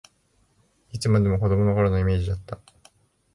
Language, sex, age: Japanese, male, 19-29